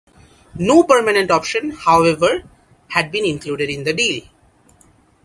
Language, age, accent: English, 19-29, India and South Asia (India, Pakistan, Sri Lanka)